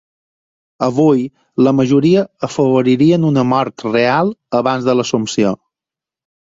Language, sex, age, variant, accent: Catalan, male, 30-39, Balear, mallorquí